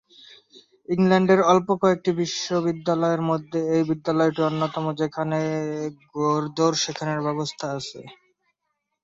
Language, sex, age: Bengali, male, 19-29